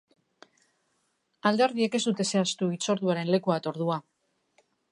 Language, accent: Basque, Mendebalekoa (Araba, Bizkaia, Gipuzkoako mendebaleko herri batzuk)